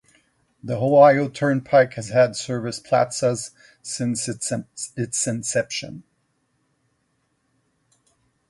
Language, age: English, 50-59